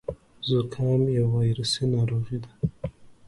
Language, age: Pashto, 19-29